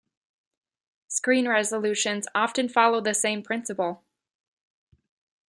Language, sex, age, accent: English, female, 19-29, United States English